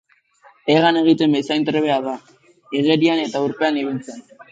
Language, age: Basque, under 19